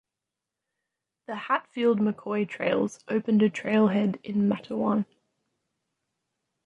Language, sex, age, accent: English, female, 19-29, Australian English